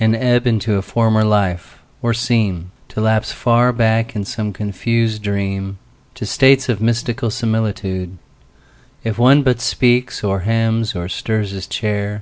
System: none